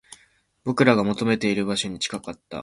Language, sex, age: Japanese, male, 19-29